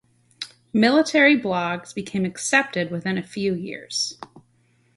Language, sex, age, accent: English, female, 30-39, United States English